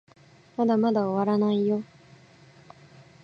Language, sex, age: Japanese, female, 19-29